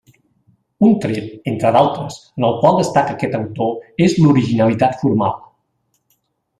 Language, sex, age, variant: Catalan, male, 50-59, Central